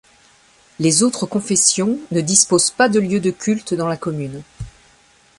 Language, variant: French, Français de métropole